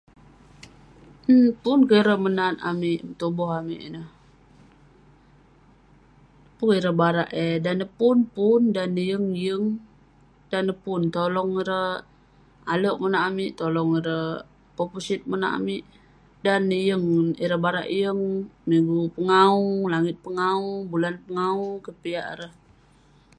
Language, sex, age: Western Penan, female, 19-29